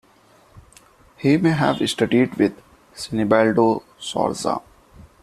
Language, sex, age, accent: English, male, 30-39, India and South Asia (India, Pakistan, Sri Lanka)